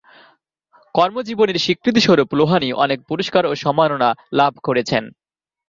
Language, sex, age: Bengali, male, 19-29